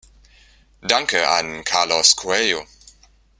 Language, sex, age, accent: German, male, 30-39, Deutschland Deutsch